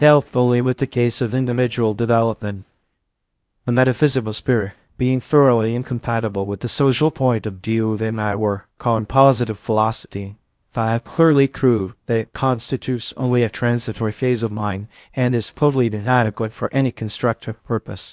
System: TTS, VITS